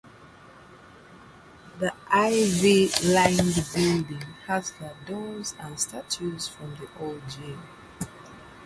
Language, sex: English, female